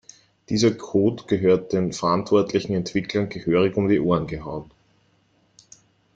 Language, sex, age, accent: German, male, 19-29, Österreichisches Deutsch